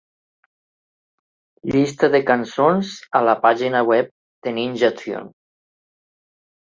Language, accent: Catalan, valencià